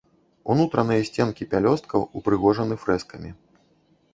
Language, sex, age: Belarusian, male, 40-49